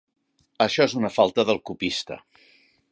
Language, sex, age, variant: Catalan, male, 60-69, Central